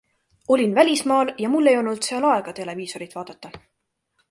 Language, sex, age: Estonian, female, 19-29